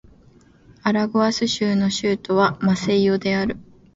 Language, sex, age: Japanese, female, 19-29